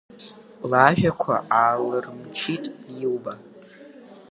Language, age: Abkhazian, under 19